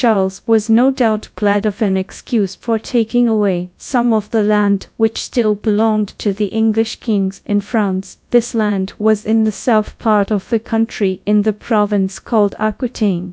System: TTS, GradTTS